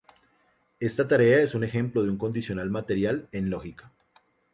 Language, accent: Spanish, Andino-Pacífico: Colombia, Perú, Ecuador, oeste de Bolivia y Venezuela andina